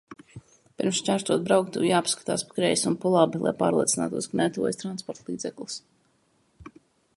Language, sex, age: Latvian, female, 19-29